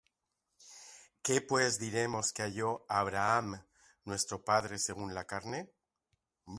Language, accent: Spanish, España: Centro-Sur peninsular (Madrid, Toledo, Castilla-La Mancha)